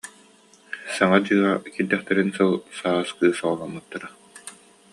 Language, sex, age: Yakut, male, 30-39